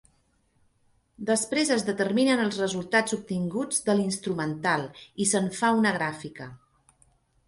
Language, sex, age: Catalan, female, 50-59